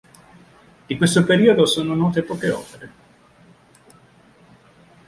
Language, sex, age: Italian, male, 50-59